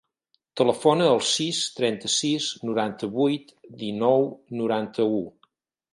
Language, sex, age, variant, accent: Catalan, male, 50-59, Central, Girona